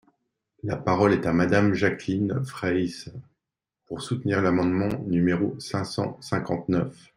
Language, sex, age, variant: French, male, 40-49, Français de métropole